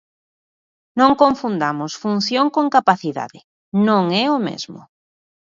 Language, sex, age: Galician, female, 40-49